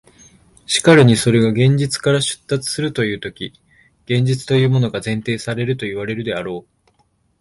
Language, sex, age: Japanese, male, 19-29